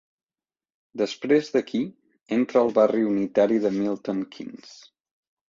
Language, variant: Catalan, Central